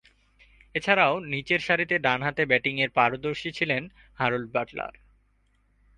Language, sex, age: Bengali, male, 19-29